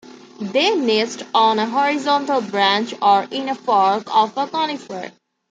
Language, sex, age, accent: English, female, 19-29, India and South Asia (India, Pakistan, Sri Lanka)